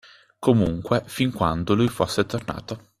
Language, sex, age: Italian, male, 19-29